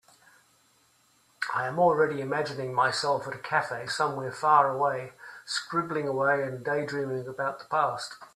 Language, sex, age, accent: English, male, 60-69, Australian English